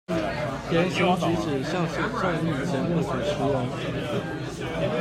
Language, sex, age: Chinese, male, 30-39